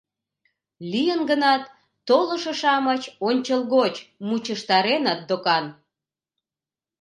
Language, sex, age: Mari, female, 40-49